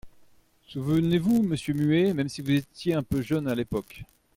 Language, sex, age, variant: French, male, 40-49, Français de métropole